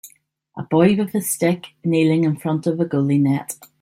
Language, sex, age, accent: English, female, 30-39, Irish English